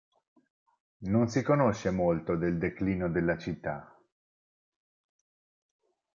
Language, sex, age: Italian, male, 40-49